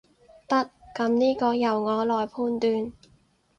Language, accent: Cantonese, 广州音